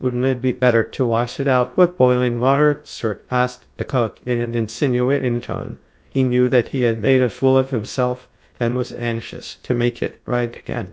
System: TTS, GlowTTS